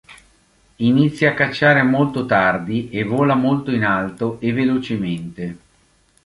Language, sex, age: Italian, male, 50-59